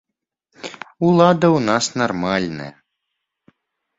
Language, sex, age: Belarusian, male, 19-29